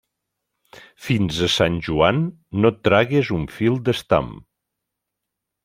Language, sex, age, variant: Catalan, male, 60-69, Central